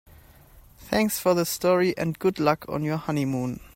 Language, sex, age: English, male, 19-29